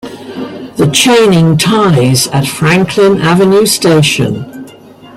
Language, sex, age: English, female, 70-79